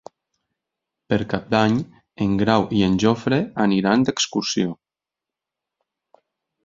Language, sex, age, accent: Catalan, male, 30-39, valencià